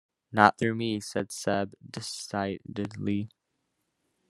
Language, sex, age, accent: English, male, under 19, United States English